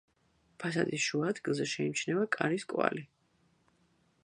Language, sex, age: Georgian, female, 40-49